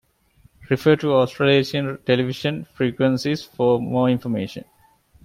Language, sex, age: English, male, 19-29